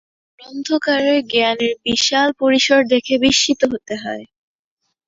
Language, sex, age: Bengali, female, under 19